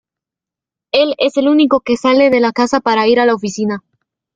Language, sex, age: Spanish, female, under 19